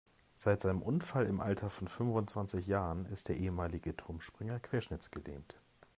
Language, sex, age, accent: German, male, 40-49, Deutschland Deutsch